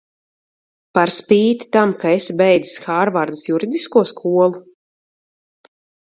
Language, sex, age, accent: Latvian, female, 30-39, Vidus dialekts